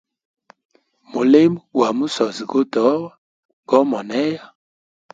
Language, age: Hemba, 19-29